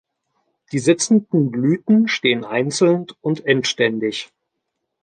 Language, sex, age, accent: German, male, 40-49, Deutschland Deutsch